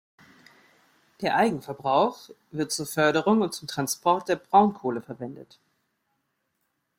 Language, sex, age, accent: German, female, 40-49, Deutschland Deutsch